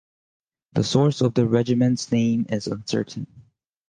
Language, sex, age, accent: English, male, 30-39, United States English